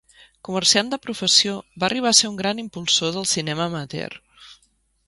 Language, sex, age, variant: Catalan, female, 40-49, Central